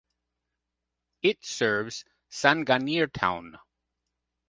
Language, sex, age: English, male, 50-59